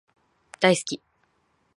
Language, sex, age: Japanese, female, 19-29